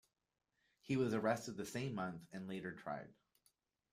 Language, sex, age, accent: English, male, 19-29, Canadian English